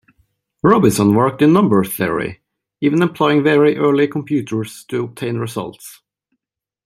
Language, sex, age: English, male, 19-29